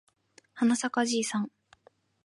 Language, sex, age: Japanese, female, 19-29